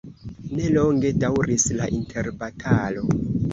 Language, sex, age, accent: Esperanto, male, 19-29, Internacia